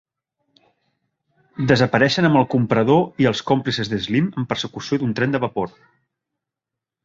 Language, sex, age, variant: Catalan, male, 40-49, Central